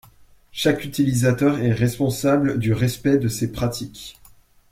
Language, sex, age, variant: French, male, 19-29, Français de métropole